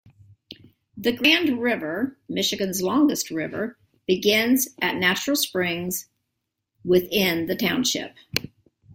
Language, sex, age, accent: English, female, 60-69, United States English